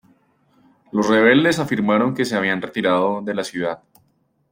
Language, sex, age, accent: Spanish, male, 19-29, Andino-Pacífico: Colombia, Perú, Ecuador, oeste de Bolivia y Venezuela andina